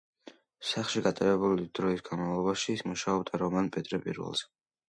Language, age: Georgian, under 19